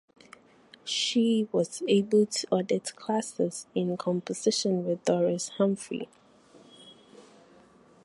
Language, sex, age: English, female, 19-29